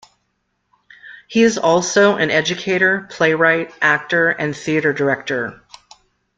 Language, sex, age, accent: English, female, 50-59, United States English